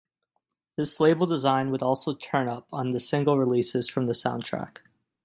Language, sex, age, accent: English, male, 19-29, United States English